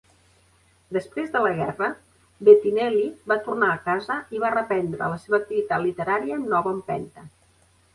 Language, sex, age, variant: Catalan, female, 50-59, Central